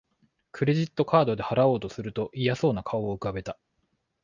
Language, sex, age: Japanese, male, 30-39